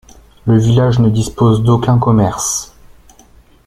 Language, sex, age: French, male, 19-29